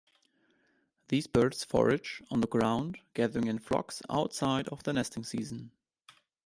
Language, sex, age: English, male, 19-29